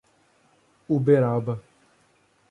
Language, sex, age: Portuguese, male, 19-29